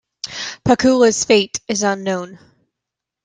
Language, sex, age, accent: English, female, 19-29, United States English